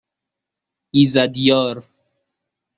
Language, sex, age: Persian, male, 19-29